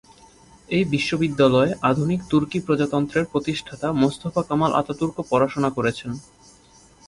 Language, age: Bengali, 19-29